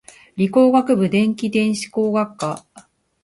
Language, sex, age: Japanese, female, 40-49